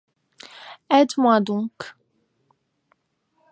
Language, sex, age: French, female, 19-29